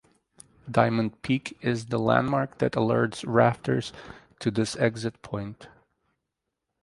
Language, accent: English, United States English